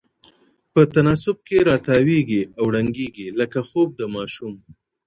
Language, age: Pashto, 30-39